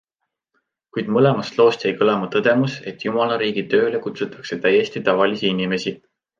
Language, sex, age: Estonian, male, 19-29